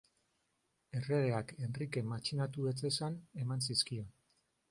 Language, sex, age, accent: Basque, male, 30-39, Erdialdekoa edo Nafarra (Gipuzkoa, Nafarroa)